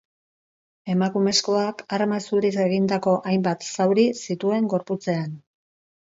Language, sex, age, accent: Basque, female, 50-59, Mendebalekoa (Araba, Bizkaia, Gipuzkoako mendebaleko herri batzuk)